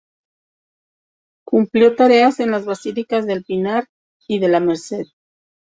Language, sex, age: Spanish, female, 40-49